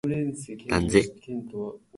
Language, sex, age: Japanese, male, under 19